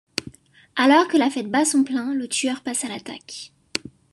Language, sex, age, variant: French, female, under 19, Français de métropole